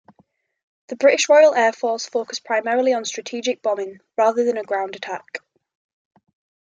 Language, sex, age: English, female, 19-29